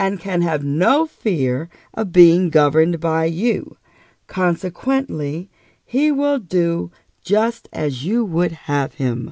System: none